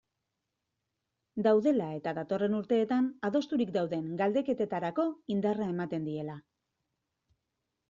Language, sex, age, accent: Basque, female, 40-49, Mendebalekoa (Araba, Bizkaia, Gipuzkoako mendebaleko herri batzuk)